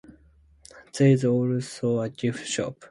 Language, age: English, 19-29